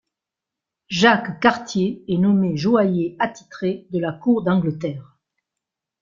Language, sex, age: French, female, 60-69